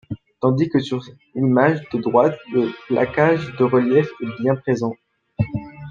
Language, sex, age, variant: French, male, 19-29, Français de métropole